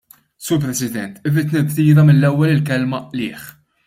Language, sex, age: Maltese, male, 30-39